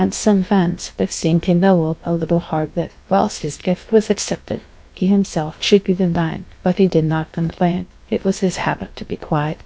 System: TTS, GlowTTS